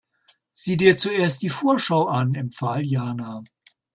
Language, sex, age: German, male, 60-69